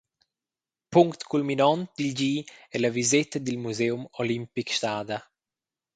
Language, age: Romansh, 30-39